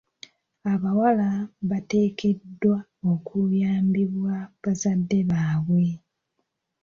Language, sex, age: Ganda, female, 19-29